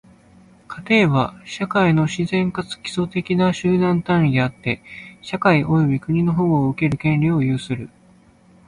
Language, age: Japanese, 19-29